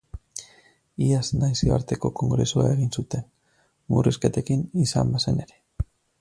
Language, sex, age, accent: Basque, male, 30-39, Mendebalekoa (Araba, Bizkaia, Gipuzkoako mendebaleko herri batzuk)